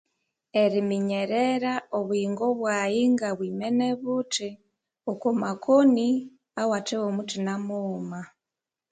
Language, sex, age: Konzo, female, 30-39